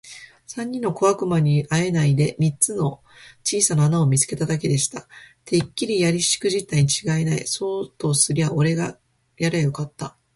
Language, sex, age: Japanese, female, 40-49